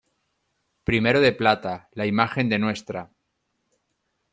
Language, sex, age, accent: Spanish, male, 40-49, España: Norte peninsular (Asturias, Castilla y León, Cantabria, País Vasco, Navarra, Aragón, La Rioja, Guadalajara, Cuenca)